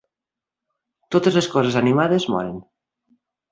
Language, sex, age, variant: Catalan, female, 40-49, Nord-Occidental